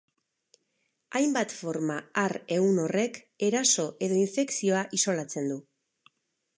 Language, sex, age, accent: Basque, female, 50-59, Erdialdekoa edo Nafarra (Gipuzkoa, Nafarroa)